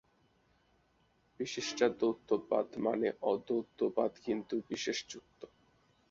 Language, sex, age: Bengali, male, 19-29